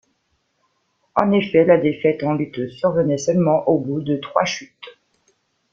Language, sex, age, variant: French, female, 40-49, Français de métropole